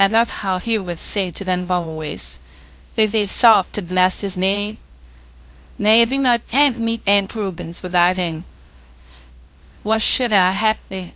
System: TTS, VITS